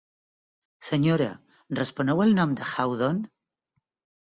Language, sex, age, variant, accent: Catalan, female, 60-69, Balear, balear